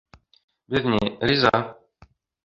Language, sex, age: Bashkir, male, 30-39